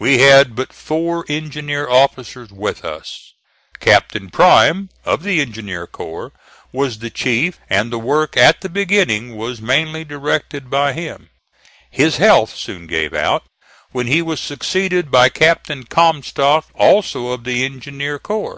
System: none